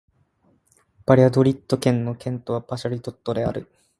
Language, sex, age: Japanese, male, 19-29